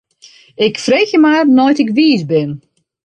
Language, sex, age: Western Frisian, female, 40-49